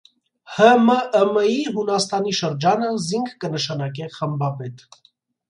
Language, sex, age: Armenian, male, 19-29